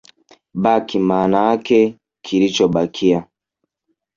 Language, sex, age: Swahili, male, 19-29